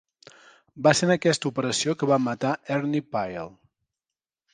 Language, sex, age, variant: Catalan, male, 40-49, Central